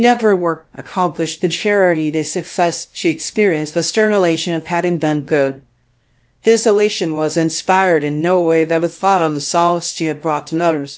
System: TTS, VITS